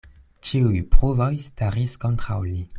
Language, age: Esperanto, 19-29